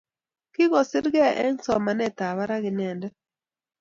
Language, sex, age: Kalenjin, female, 40-49